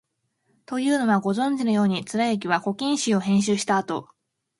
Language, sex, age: Japanese, female, 19-29